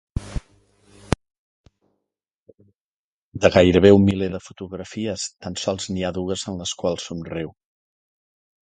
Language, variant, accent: Catalan, Central, central